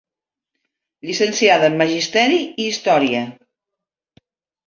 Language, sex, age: Catalan, female, 50-59